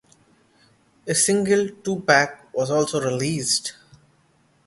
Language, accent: English, India and South Asia (India, Pakistan, Sri Lanka)